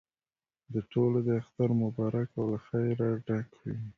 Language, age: Pashto, 19-29